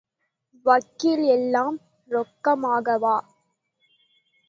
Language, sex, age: Tamil, female, 19-29